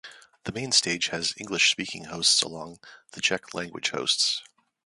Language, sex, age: English, male, 40-49